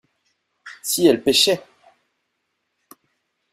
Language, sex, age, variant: French, male, 19-29, Français de métropole